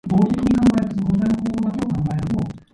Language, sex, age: English, female, 19-29